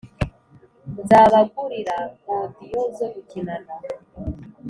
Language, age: Kinyarwanda, 19-29